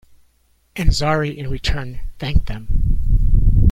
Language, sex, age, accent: English, male, 60-69, United States English